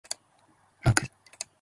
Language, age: Japanese, 19-29